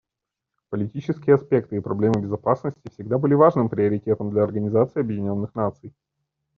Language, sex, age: Russian, male, 30-39